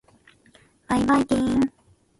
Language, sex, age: Japanese, female, 19-29